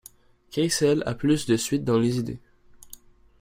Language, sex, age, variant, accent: French, male, under 19, Français d'Amérique du Nord, Français du Canada